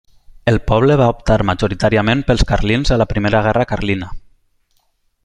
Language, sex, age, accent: Catalan, male, 19-29, valencià